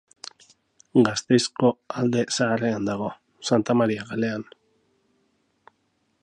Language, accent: Basque, Mendebalekoa (Araba, Bizkaia, Gipuzkoako mendebaleko herri batzuk)